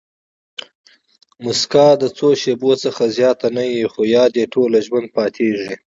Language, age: Pashto, 30-39